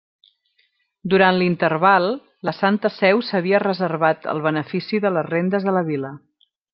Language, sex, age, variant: Catalan, female, 40-49, Central